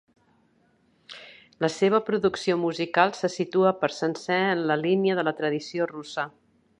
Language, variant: Catalan, Central